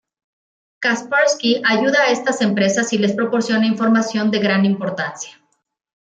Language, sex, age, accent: Spanish, female, 40-49, México